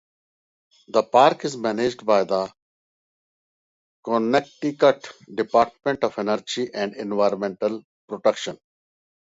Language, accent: English, India and South Asia (India, Pakistan, Sri Lanka)